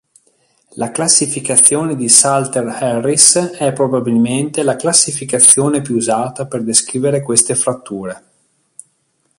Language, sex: Italian, male